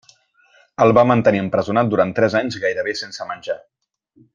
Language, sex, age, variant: Catalan, male, 19-29, Central